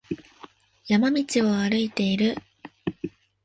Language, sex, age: Japanese, female, 19-29